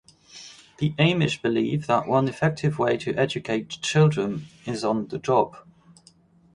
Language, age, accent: English, 19-29, England English